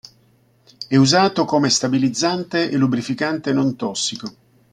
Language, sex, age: Italian, male, 60-69